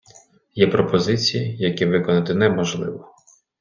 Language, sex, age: Ukrainian, male, 30-39